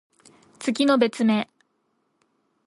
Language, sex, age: Japanese, female, 19-29